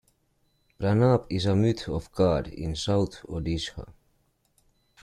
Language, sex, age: English, male, 30-39